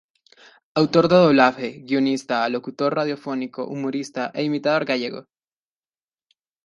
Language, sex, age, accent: Spanish, male, 19-29, Andino-Pacífico: Colombia, Perú, Ecuador, oeste de Bolivia y Venezuela andina